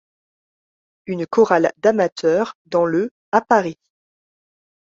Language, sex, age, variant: French, female, 40-49, Français de métropole